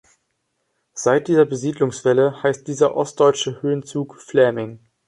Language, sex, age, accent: German, male, under 19, Deutschland Deutsch